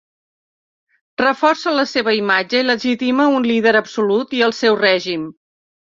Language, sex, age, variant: Catalan, female, 60-69, Central